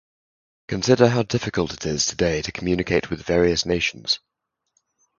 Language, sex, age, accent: English, male, 19-29, England English